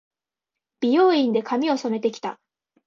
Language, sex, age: Japanese, female, 19-29